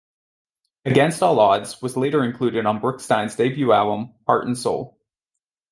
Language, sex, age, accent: English, male, 19-29, United States English